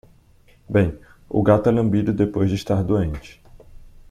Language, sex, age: Portuguese, male, 19-29